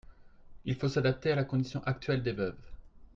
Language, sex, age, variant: French, male, 30-39, Français de métropole